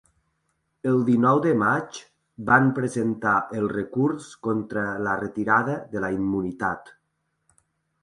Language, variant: Catalan, Nord-Occidental